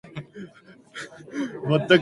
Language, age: English, under 19